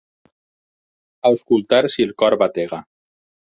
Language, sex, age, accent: Catalan, male, 40-49, valencià